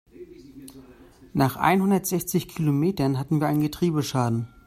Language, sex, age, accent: German, male, 30-39, Deutschland Deutsch